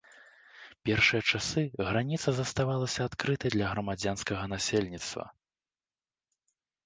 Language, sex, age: Belarusian, male, 19-29